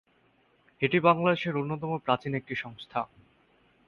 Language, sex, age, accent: Bengali, male, 19-29, fluent